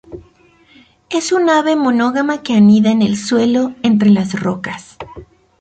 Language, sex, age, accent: Spanish, female, 40-49, México